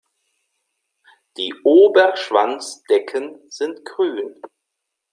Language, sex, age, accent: German, male, 30-39, Deutschland Deutsch